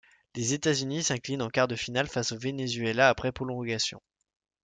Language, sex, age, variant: French, male, 19-29, Français de métropole